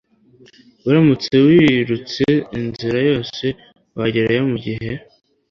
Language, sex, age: Kinyarwanda, male, under 19